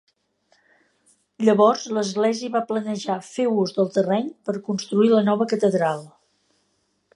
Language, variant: Catalan, Central